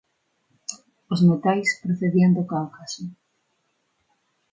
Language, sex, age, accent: Galician, female, 19-29, Neofalante